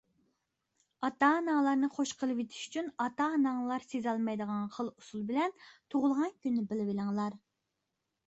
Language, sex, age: Uyghur, female, 19-29